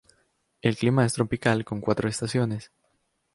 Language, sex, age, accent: Spanish, male, 19-29, América central